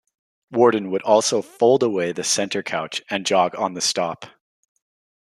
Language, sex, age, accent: English, male, 19-29, Canadian English